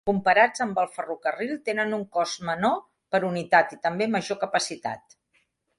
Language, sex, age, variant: Catalan, female, 50-59, Central